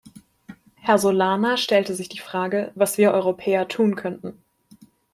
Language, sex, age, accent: German, female, 19-29, Deutschland Deutsch